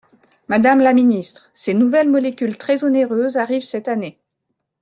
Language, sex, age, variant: French, female, 30-39, Français de métropole